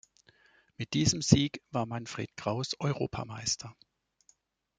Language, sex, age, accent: German, male, 50-59, Deutschland Deutsch